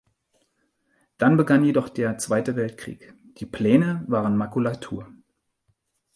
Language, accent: German, Deutschland Deutsch